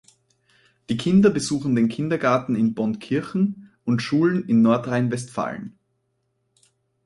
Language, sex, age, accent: German, male, 19-29, Österreichisches Deutsch